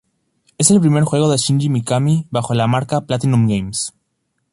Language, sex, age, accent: Spanish, male, under 19, México